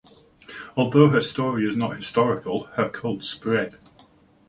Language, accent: English, England English